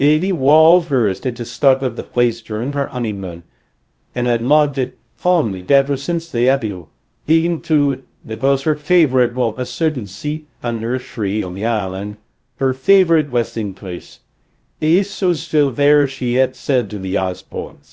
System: TTS, VITS